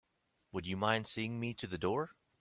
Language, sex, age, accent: English, male, 40-49, United States English